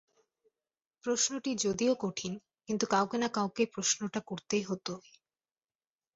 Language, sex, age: Bengali, female, 19-29